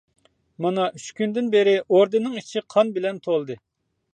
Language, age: Uyghur, 40-49